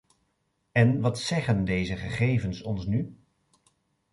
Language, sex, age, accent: Dutch, male, 50-59, Nederlands Nederlands